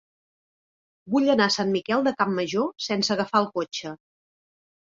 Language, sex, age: Catalan, female, 40-49